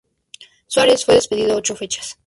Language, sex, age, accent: Spanish, female, 19-29, México